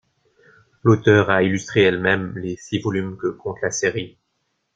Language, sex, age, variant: French, male, 19-29, Français de métropole